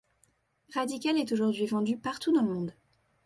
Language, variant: French, Français de métropole